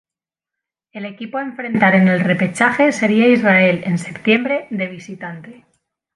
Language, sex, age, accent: Spanish, female, 40-49, España: Centro-Sur peninsular (Madrid, Toledo, Castilla-La Mancha)